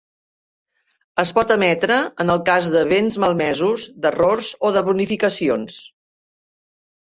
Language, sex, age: Catalan, female, 60-69